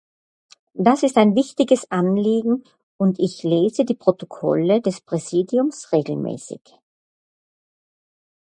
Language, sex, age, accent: German, female, 60-69, Österreichisches Deutsch